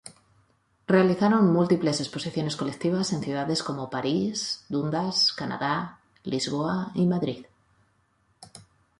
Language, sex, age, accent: Spanish, female, 40-49, España: Norte peninsular (Asturias, Castilla y León, Cantabria, País Vasco, Navarra, Aragón, La Rioja, Guadalajara, Cuenca)